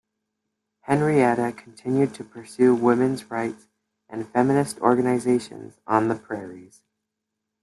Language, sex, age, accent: English, male, under 19, United States English